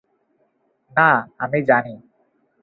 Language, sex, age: Bengali, male, 19-29